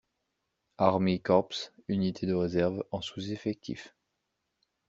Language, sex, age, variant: French, male, 19-29, Français de métropole